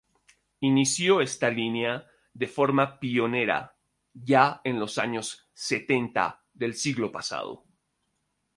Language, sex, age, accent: Spanish, male, 30-39, Andino-Pacífico: Colombia, Perú, Ecuador, oeste de Bolivia y Venezuela andina